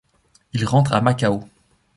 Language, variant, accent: French, Français d'Europe, Français de Suisse